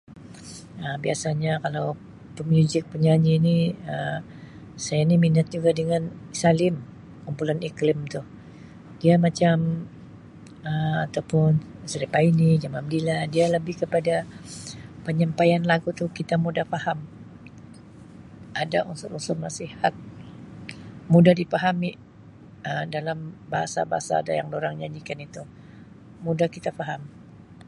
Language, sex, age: Sabah Malay, female, 50-59